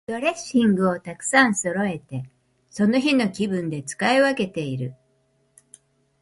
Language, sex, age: Japanese, female, 70-79